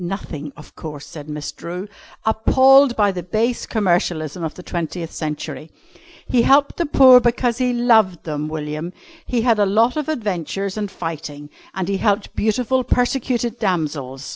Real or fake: real